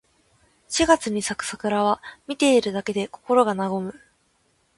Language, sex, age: Japanese, female, under 19